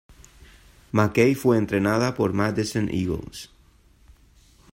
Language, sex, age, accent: Spanish, male, 19-29, España: Centro-Sur peninsular (Madrid, Toledo, Castilla-La Mancha)